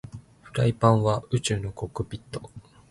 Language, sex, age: Japanese, male, 19-29